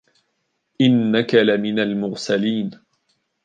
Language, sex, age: Arabic, male, 19-29